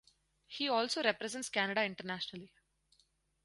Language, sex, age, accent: English, female, 19-29, India and South Asia (India, Pakistan, Sri Lanka)